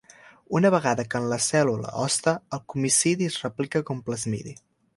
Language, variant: Catalan, Central